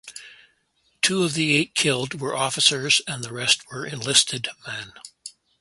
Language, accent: English, Canadian English